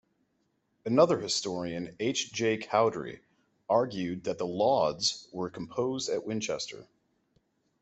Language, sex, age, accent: English, male, 30-39, United States English